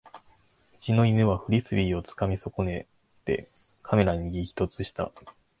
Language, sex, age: Japanese, male, 19-29